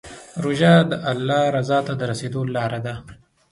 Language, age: Pashto, 19-29